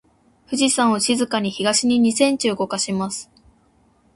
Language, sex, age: Japanese, female, 19-29